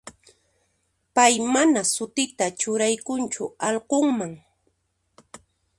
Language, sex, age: Puno Quechua, female, 40-49